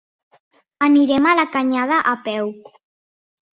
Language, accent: Catalan, valencià